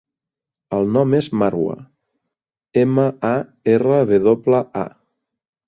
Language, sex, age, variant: Catalan, male, 40-49, Central